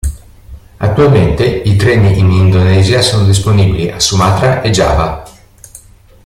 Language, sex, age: Italian, male, 50-59